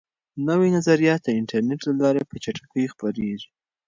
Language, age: Pashto, 19-29